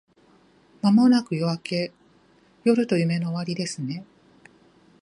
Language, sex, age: Japanese, female, 40-49